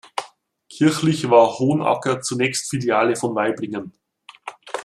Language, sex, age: German, male, 40-49